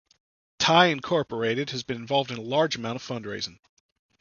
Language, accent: English, United States English